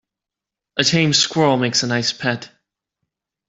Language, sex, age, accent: English, male, 19-29, United States English